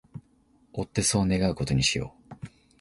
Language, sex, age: Japanese, male, 19-29